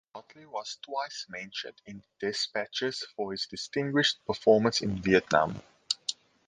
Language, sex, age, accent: English, male, 19-29, Southern African (South Africa, Zimbabwe, Namibia)